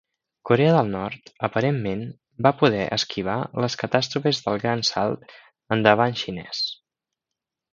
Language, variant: Catalan, Central